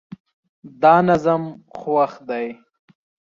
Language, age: Pashto, 19-29